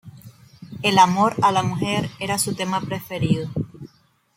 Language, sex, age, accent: Spanish, female, 19-29, Caribe: Cuba, Venezuela, Puerto Rico, República Dominicana, Panamá, Colombia caribeña, México caribeño, Costa del golfo de México